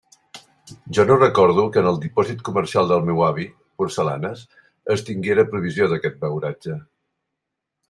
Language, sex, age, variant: Catalan, male, 60-69, Central